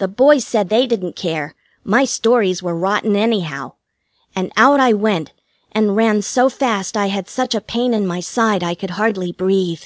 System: none